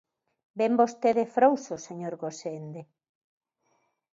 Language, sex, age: Galician, female, 50-59